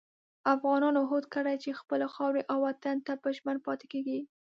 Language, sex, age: Pashto, female, 19-29